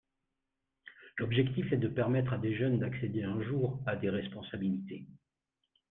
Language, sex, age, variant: French, male, 50-59, Français de métropole